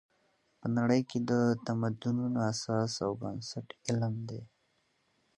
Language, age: Pashto, 19-29